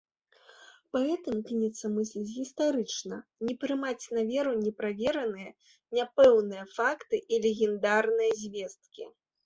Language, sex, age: Belarusian, female, 30-39